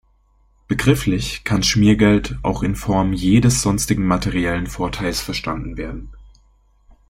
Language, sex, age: German, male, 19-29